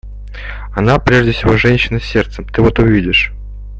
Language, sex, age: Russian, male, 30-39